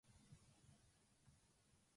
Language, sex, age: Japanese, male, 19-29